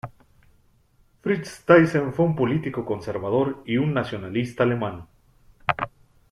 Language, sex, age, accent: Spanish, male, 40-49, México